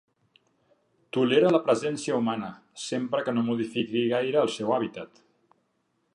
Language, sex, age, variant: Catalan, male, 50-59, Central